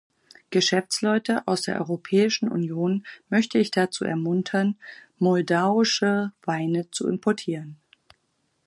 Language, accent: German, Deutschland Deutsch